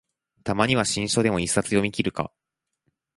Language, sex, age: Japanese, male, 19-29